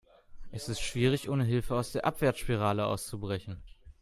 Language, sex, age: German, male, 19-29